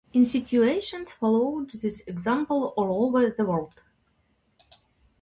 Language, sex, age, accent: English, female, 30-39, Russian